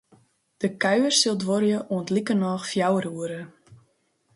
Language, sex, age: Western Frisian, female, under 19